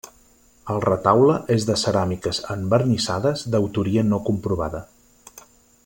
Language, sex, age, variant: Catalan, male, 50-59, Central